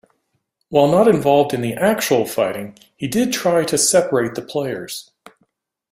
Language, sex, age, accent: English, male, 50-59, United States English